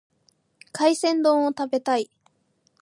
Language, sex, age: Japanese, female, 19-29